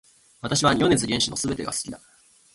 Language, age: Japanese, 19-29